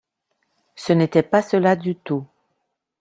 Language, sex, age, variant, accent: French, female, 40-49, Français d'Amérique du Nord, Français du Canada